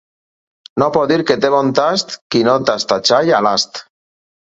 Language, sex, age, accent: Catalan, male, 30-39, apitxat